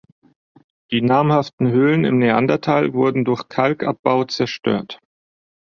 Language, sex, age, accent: German, male, 19-29, Deutschland Deutsch